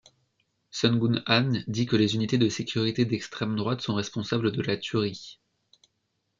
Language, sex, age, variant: French, male, under 19, Français de métropole